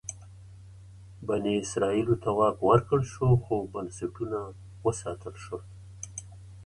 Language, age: Pashto, 60-69